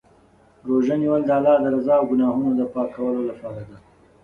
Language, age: Pashto, 19-29